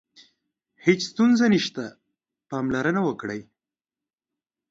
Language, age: Pashto, 19-29